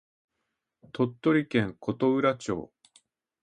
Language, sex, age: Japanese, male, 50-59